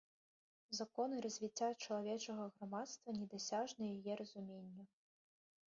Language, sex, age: Belarusian, female, 19-29